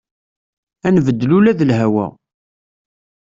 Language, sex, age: Kabyle, male, 30-39